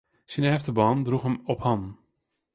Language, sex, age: Western Frisian, male, 19-29